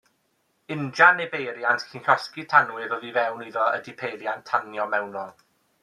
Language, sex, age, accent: Welsh, male, 19-29, Y Deyrnas Unedig Cymraeg